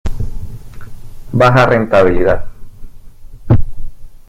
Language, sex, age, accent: Spanish, male, 40-49, Caribe: Cuba, Venezuela, Puerto Rico, República Dominicana, Panamá, Colombia caribeña, México caribeño, Costa del golfo de México